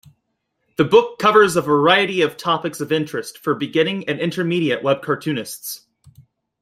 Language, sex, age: English, male, 19-29